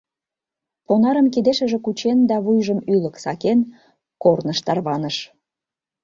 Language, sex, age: Mari, female, 40-49